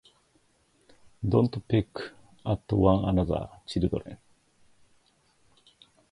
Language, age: English, 50-59